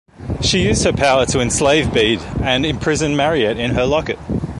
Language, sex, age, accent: English, male, 30-39, Australian English